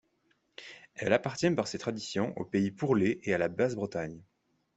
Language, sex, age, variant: French, male, 19-29, Français de métropole